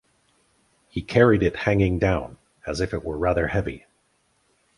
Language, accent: English, United States English; Canadian English